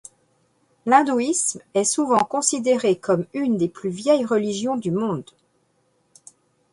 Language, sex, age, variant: French, female, 50-59, Français de métropole